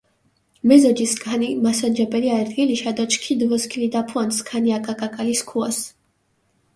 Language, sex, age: Mingrelian, female, 19-29